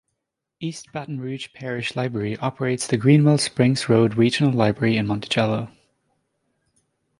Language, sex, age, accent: English, female, 19-29, Irish English